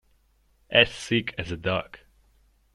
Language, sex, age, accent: English, male, 19-29, United States English